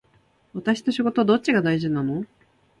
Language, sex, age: Japanese, female, 19-29